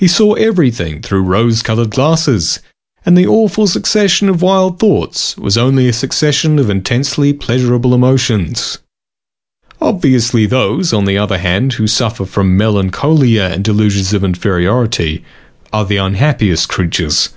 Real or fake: real